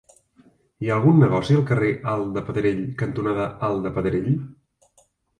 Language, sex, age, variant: Catalan, male, 40-49, Central